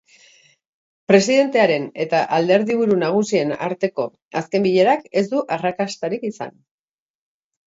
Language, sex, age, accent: Basque, female, 40-49, Erdialdekoa edo Nafarra (Gipuzkoa, Nafarroa)